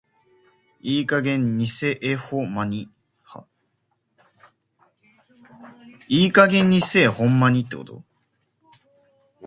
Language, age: Japanese, 19-29